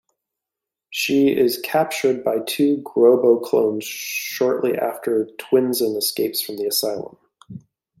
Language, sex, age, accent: English, male, 40-49, United States English